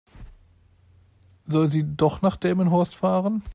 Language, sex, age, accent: German, male, 19-29, Deutschland Deutsch